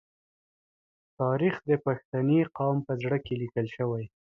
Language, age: Pashto, 19-29